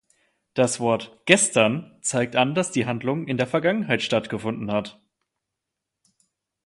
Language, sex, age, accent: German, male, 19-29, Deutschland Deutsch